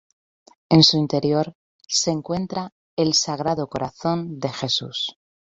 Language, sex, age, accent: Spanish, female, 30-39, España: Centro-Sur peninsular (Madrid, Toledo, Castilla-La Mancha)